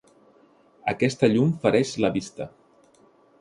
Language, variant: Catalan, Central